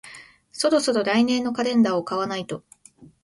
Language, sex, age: Japanese, female, 19-29